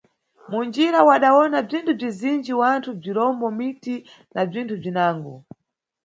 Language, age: Nyungwe, 30-39